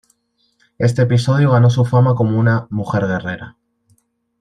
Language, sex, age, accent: Spanish, male, 19-29, España: Centro-Sur peninsular (Madrid, Toledo, Castilla-La Mancha)